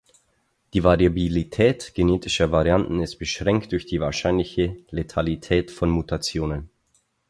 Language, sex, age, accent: German, male, 19-29, Österreichisches Deutsch